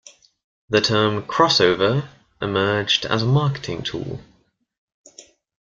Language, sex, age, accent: English, male, under 19, England English